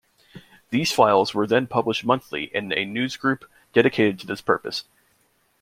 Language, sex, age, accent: English, male, 19-29, United States English